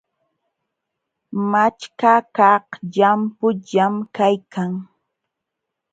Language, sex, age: Jauja Wanca Quechua, female, 19-29